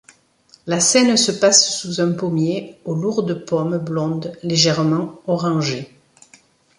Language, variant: French, Français de métropole